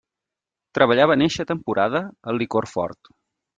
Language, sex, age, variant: Catalan, male, 30-39, Central